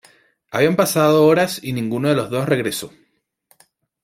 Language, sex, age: Spanish, male, 19-29